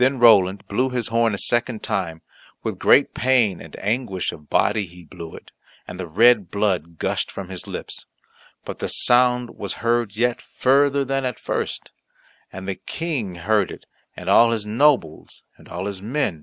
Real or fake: real